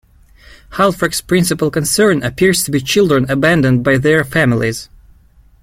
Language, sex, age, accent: English, male, 19-29, United States English